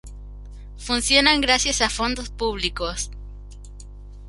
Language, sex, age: Spanish, male, under 19